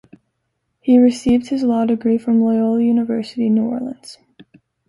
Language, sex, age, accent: English, female, 19-29, United States English